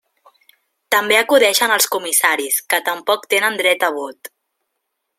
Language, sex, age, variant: Catalan, female, 19-29, Central